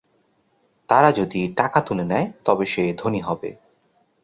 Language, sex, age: Bengali, male, 30-39